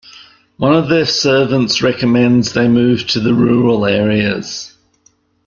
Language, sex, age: English, male, 40-49